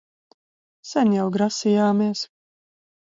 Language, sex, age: Latvian, female, 40-49